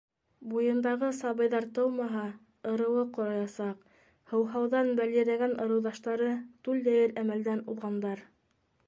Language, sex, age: Bashkir, female, 30-39